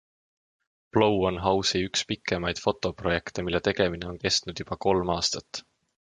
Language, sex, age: Estonian, male, 19-29